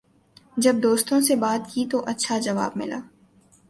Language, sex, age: Urdu, female, 19-29